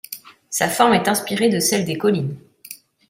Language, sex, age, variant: French, female, 30-39, Français de métropole